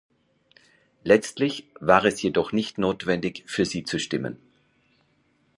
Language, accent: German, Österreichisches Deutsch